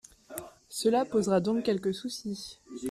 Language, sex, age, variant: French, female, 19-29, Français de métropole